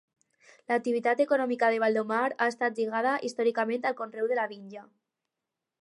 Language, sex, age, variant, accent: Catalan, female, under 19, Alacantí, aprenent (recent, des del castellà)